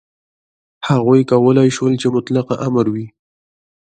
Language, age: Pashto, 19-29